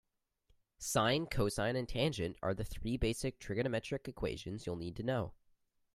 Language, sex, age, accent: English, male, under 19, United States English